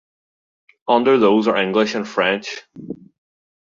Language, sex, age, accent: English, male, under 19, Irish English